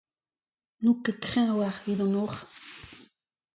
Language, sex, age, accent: Breton, female, 50-59, Kerneveg